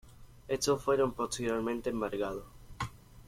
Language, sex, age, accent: Spanish, male, 19-29, España: Sur peninsular (Andalucia, Extremadura, Murcia)